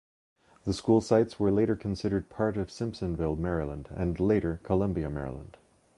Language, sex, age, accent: English, male, 30-39, Canadian English